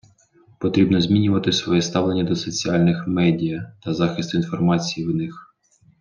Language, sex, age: Ukrainian, male, 30-39